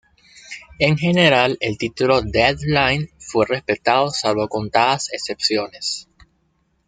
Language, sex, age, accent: Spanish, male, 19-29, Caribe: Cuba, Venezuela, Puerto Rico, República Dominicana, Panamá, Colombia caribeña, México caribeño, Costa del golfo de México